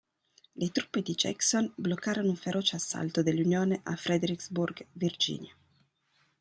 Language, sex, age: Italian, female, 30-39